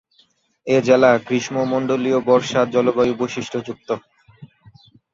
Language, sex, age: Bengali, male, 19-29